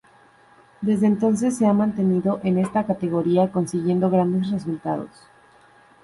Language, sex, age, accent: Spanish, female, under 19, México